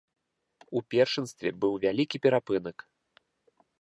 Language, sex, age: Belarusian, male, 30-39